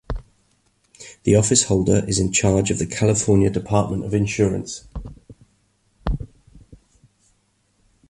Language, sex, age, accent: English, male, 30-39, England English